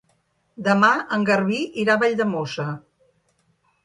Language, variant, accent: Catalan, Central, central